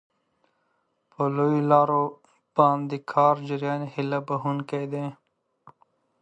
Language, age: Pashto, 30-39